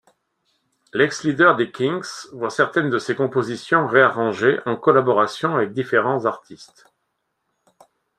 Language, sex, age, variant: French, male, 50-59, Français de métropole